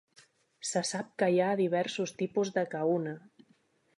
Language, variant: Catalan, Nord-Occidental